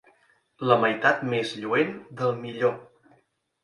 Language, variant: Catalan, Central